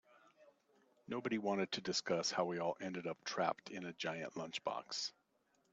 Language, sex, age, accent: English, male, 50-59, United States English